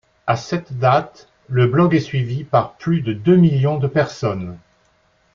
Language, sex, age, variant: French, male, 60-69, Français de métropole